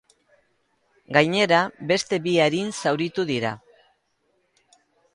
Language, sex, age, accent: Basque, female, 60-69, Erdialdekoa edo Nafarra (Gipuzkoa, Nafarroa)